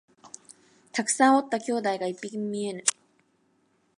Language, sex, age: Japanese, female, 19-29